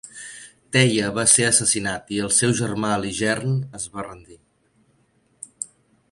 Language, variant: Catalan, Central